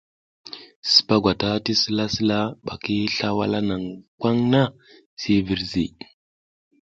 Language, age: South Giziga, 19-29